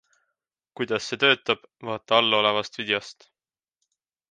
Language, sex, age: Estonian, male, 19-29